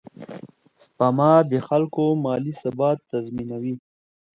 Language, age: Pashto, 30-39